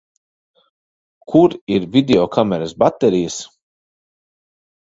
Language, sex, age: Latvian, male, 30-39